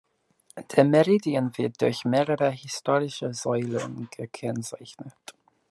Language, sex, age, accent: German, male, 19-29, Britisches Deutsch